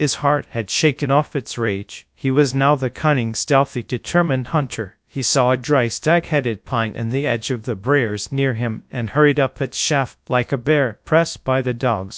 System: TTS, GradTTS